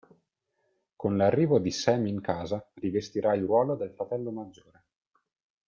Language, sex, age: Italian, male, 19-29